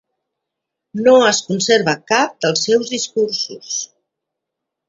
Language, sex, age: Catalan, female, 60-69